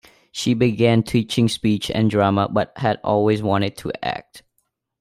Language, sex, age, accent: English, male, under 19, India and South Asia (India, Pakistan, Sri Lanka)